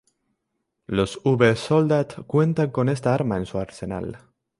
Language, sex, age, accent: Spanish, male, under 19, España: Centro-Sur peninsular (Madrid, Toledo, Castilla-La Mancha)